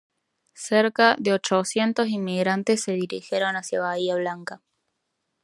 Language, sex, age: Spanish, female, 19-29